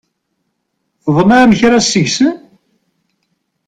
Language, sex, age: Kabyle, male, 50-59